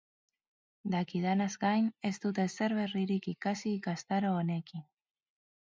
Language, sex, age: Basque, female, 40-49